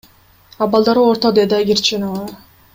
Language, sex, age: Kyrgyz, female, 19-29